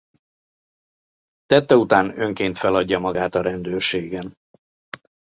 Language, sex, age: Hungarian, male, 60-69